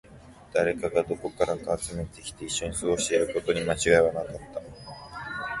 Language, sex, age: Japanese, male, 19-29